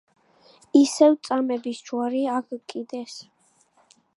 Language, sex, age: Georgian, female, 19-29